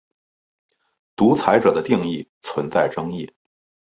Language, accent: Chinese, 出生地：北京市